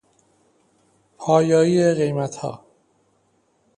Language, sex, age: Persian, male, 30-39